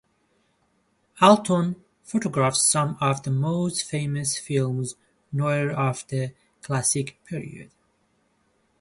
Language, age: English, 30-39